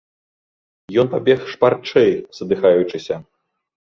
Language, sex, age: Belarusian, male, 40-49